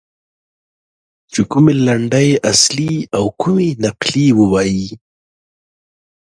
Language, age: Pashto, 30-39